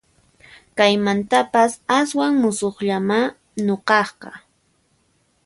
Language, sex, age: Puno Quechua, female, 19-29